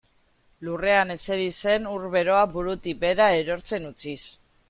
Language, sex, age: Basque, female, 30-39